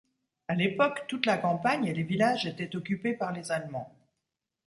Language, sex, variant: French, female, Français de métropole